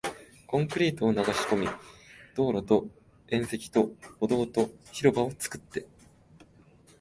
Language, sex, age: Japanese, male, 19-29